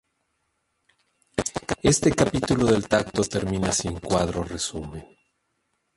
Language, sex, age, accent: Spanish, male, 40-49, México